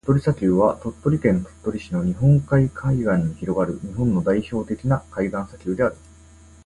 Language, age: Japanese, 30-39